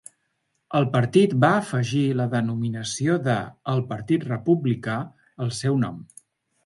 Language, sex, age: Catalan, male, 40-49